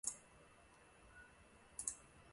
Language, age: Chinese, 19-29